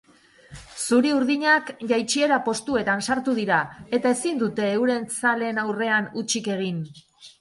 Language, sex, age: Basque, female, 50-59